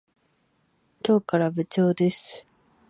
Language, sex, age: Japanese, female, 19-29